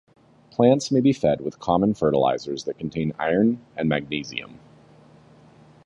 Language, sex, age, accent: English, male, 30-39, United States English